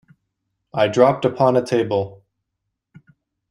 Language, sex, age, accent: English, male, 19-29, United States English